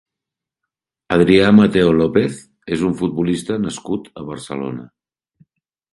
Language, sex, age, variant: Catalan, male, 50-59, Central